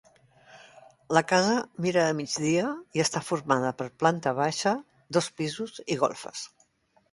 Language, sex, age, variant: Catalan, female, 70-79, Central